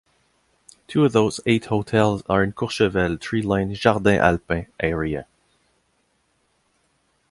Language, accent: English, Canadian English